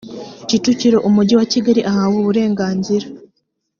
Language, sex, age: Kinyarwanda, female, under 19